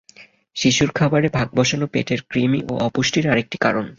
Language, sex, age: Bengali, male, 19-29